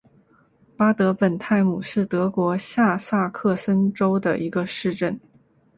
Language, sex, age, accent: Chinese, female, 19-29, 出生地：广东省